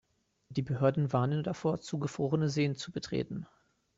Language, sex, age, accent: German, male, 19-29, Deutschland Deutsch